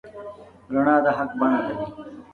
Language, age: Pashto, 19-29